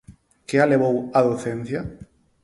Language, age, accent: Galician, 30-39, Neofalante